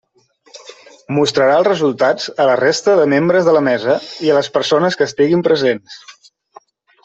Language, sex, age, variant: Catalan, male, 19-29, Central